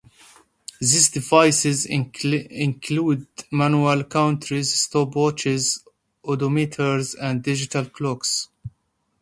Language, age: English, 30-39